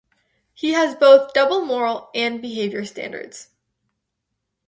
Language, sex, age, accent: English, female, under 19, United States English